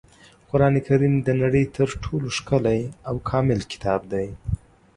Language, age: Pashto, 30-39